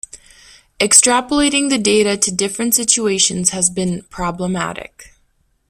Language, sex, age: English, female, 19-29